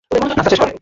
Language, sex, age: Bengali, male, under 19